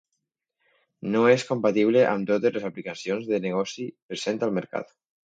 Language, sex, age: Catalan, male, 30-39